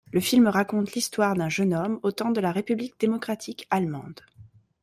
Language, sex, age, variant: French, female, 19-29, Français de métropole